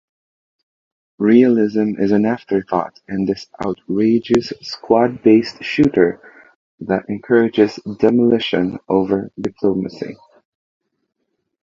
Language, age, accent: English, 30-39, Filipino